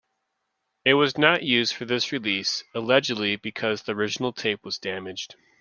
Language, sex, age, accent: English, male, 30-39, United States English